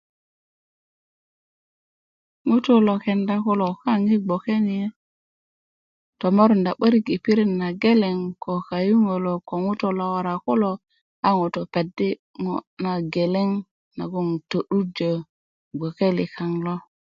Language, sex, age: Kuku, female, 40-49